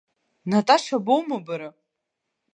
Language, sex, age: Abkhazian, female, under 19